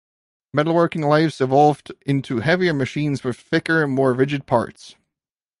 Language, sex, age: English, male, 19-29